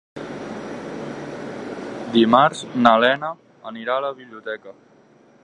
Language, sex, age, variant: Catalan, male, 19-29, Nord-Occidental